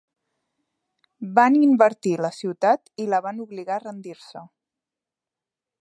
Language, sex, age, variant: Catalan, female, 30-39, Central